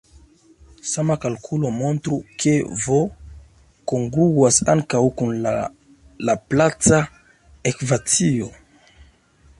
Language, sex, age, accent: Esperanto, male, 19-29, Internacia